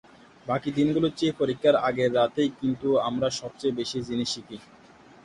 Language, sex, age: Bengali, male, 19-29